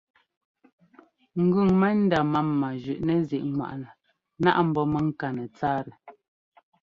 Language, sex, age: Ngomba, female, 30-39